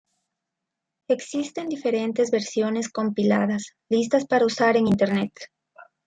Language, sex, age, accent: Spanish, female, 30-39, Andino-Pacífico: Colombia, Perú, Ecuador, oeste de Bolivia y Venezuela andina